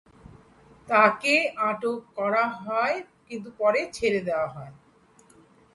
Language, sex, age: Bengali, female, 40-49